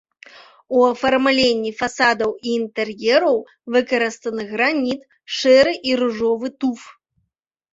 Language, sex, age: Belarusian, female, 30-39